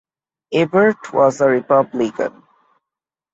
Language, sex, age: English, male, 19-29